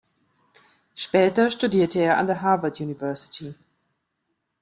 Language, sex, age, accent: German, female, 40-49, Deutschland Deutsch